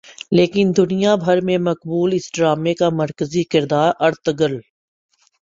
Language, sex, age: Urdu, male, 19-29